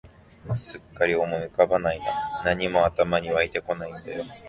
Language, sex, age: Japanese, male, 19-29